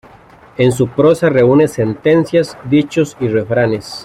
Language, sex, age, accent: Spanish, male, 30-39, América central